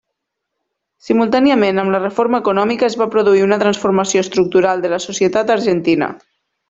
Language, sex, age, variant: Catalan, female, 40-49, Nord-Occidental